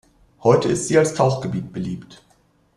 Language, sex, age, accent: German, male, 30-39, Deutschland Deutsch